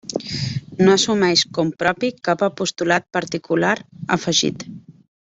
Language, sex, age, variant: Catalan, female, 30-39, Central